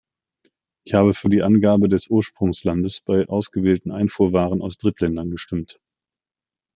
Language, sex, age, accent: German, male, 40-49, Deutschland Deutsch